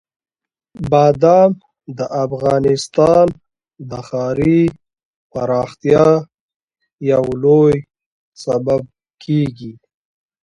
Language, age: Pashto, 19-29